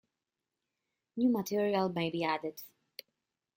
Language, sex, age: English, female, 40-49